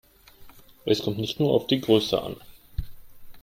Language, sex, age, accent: German, male, under 19, Deutschland Deutsch